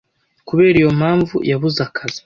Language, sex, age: Kinyarwanda, male, under 19